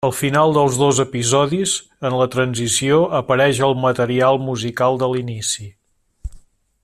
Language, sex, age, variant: Catalan, male, 50-59, Central